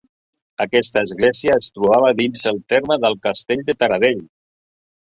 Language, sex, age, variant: Catalan, male, 60-69, Central